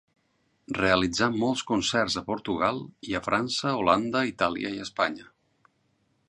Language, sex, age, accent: Catalan, male, 50-59, valencià